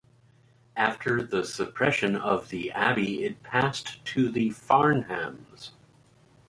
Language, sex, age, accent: English, male, 40-49, United States English